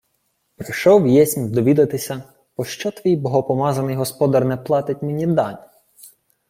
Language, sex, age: Ukrainian, male, 19-29